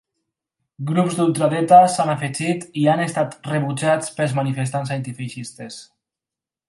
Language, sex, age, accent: Catalan, male, 19-29, valencià